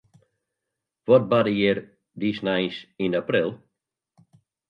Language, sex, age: Western Frisian, male, 70-79